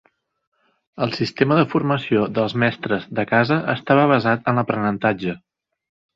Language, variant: Catalan, Central